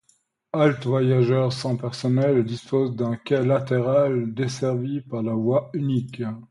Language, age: French, 50-59